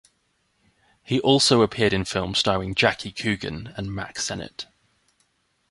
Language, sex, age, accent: English, male, 19-29, England English